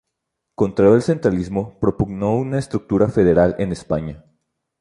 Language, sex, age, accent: Spanish, male, 19-29, México